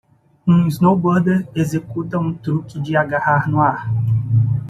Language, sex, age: Portuguese, male, 30-39